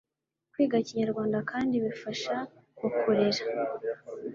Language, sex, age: Kinyarwanda, female, under 19